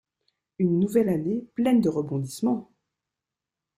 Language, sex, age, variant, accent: French, female, 19-29, Français des départements et régions d'outre-mer, Français de Guadeloupe